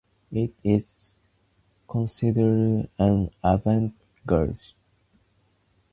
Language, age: English, under 19